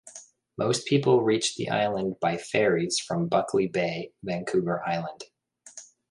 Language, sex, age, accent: English, male, 30-39, United States English